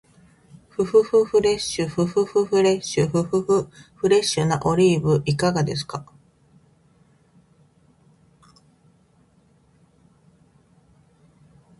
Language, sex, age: Japanese, female, 40-49